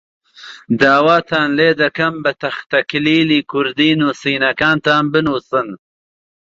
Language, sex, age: Central Kurdish, male, 30-39